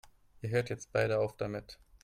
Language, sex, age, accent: German, male, 19-29, Deutschland Deutsch